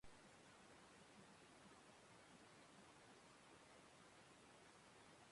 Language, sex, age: Basque, female, 60-69